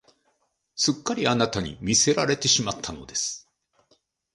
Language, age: Japanese, 50-59